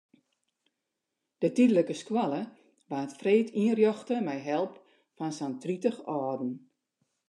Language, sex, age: Western Frisian, female, 60-69